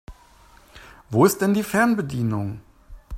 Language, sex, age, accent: German, male, 50-59, Deutschland Deutsch